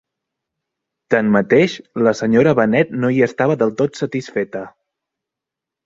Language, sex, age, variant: Catalan, male, 30-39, Central